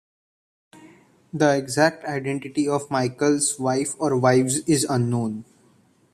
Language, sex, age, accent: English, male, 50-59, India and South Asia (India, Pakistan, Sri Lanka)